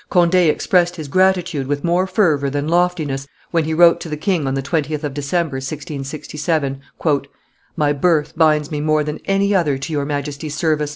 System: none